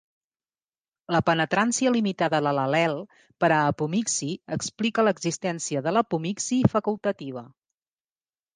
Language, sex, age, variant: Catalan, female, 40-49, Central